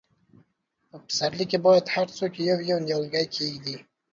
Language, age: Pashto, 19-29